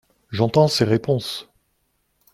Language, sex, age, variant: French, male, 60-69, Français de métropole